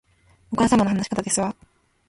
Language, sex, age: Japanese, female, 19-29